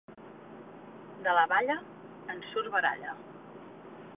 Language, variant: Catalan, Central